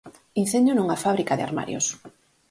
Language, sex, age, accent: Galician, female, 30-39, Normativo (estándar)